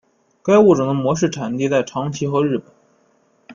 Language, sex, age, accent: Chinese, male, 19-29, 出生地：山东省